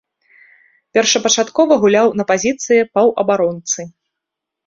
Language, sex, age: Belarusian, female, 30-39